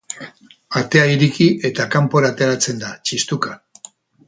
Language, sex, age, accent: Basque, male, 60-69, Erdialdekoa edo Nafarra (Gipuzkoa, Nafarroa)